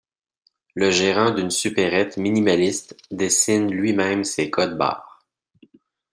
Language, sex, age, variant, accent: French, male, 30-39, Français d'Amérique du Nord, Français du Canada